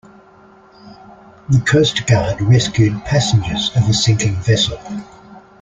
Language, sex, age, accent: English, male, 60-69, Australian English